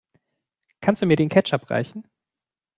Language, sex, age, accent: German, male, 19-29, Deutschland Deutsch